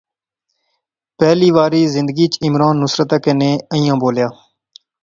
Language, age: Pahari-Potwari, 19-29